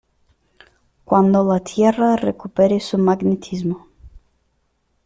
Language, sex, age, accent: Spanish, female, under 19, México